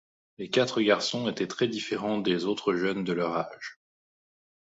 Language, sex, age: French, male, 30-39